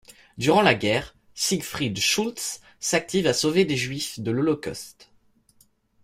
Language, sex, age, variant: French, male, under 19, Français de métropole